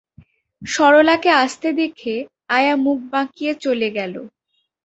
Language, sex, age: Bengali, female, under 19